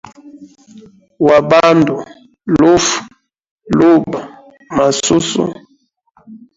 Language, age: Hemba, 30-39